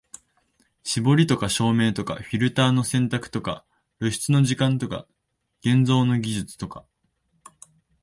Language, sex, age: Japanese, male, 19-29